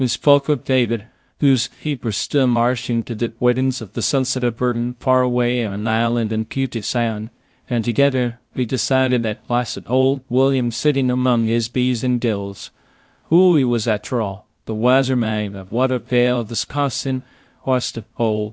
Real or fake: fake